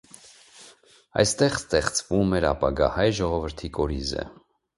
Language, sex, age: Armenian, male, 30-39